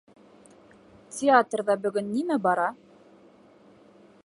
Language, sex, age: Bashkir, female, 19-29